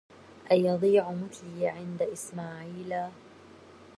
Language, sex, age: Arabic, female, 19-29